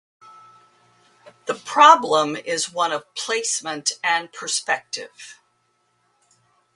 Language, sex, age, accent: English, female, 50-59, United States English